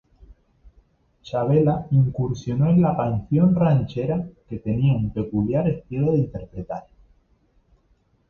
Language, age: Spanish, 19-29